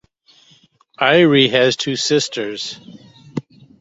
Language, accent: English, United States English